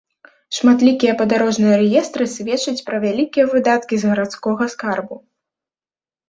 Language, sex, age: Belarusian, female, under 19